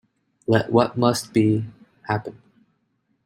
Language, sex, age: English, male, 30-39